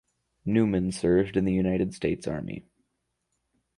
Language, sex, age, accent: English, male, under 19, Canadian English